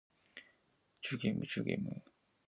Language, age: Seri, 19-29